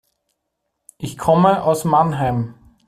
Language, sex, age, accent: German, male, 30-39, Österreichisches Deutsch